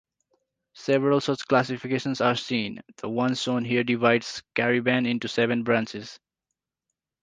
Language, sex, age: English, male, 19-29